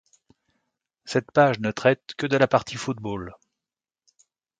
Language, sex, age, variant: French, male, 50-59, Français de métropole